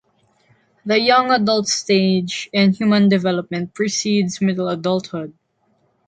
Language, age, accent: English, under 19, Filipino